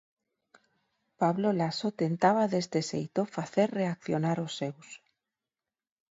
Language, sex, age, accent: Galician, female, 40-49, Normativo (estándar)